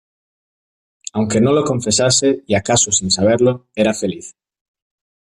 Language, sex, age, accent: Spanish, male, 30-39, España: Norte peninsular (Asturias, Castilla y León, Cantabria, País Vasco, Navarra, Aragón, La Rioja, Guadalajara, Cuenca)